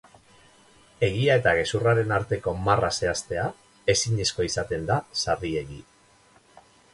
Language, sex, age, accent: Basque, male, 50-59, Mendebalekoa (Araba, Bizkaia, Gipuzkoako mendebaleko herri batzuk)